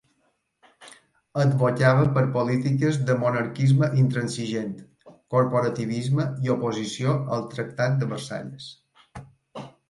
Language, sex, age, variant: Catalan, male, 50-59, Balear